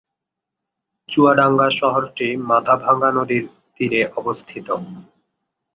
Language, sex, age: Bengali, male, 19-29